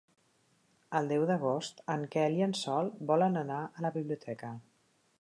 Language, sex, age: Catalan, female, 40-49